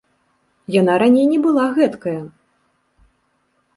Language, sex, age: Belarusian, female, 30-39